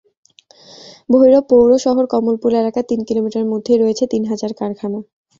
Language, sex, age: Bengali, female, 19-29